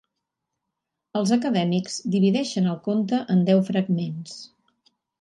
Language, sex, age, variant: Catalan, female, 50-59, Central